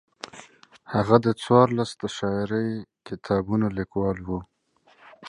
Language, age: English, 19-29